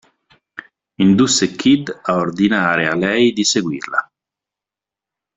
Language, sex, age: Italian, male, 40-49